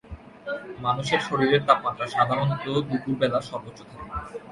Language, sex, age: Bengali, male, 19-29